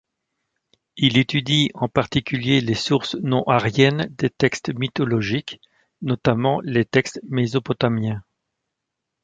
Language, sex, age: French, male, 40-49